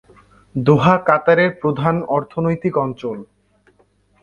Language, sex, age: Bengali, male, under 19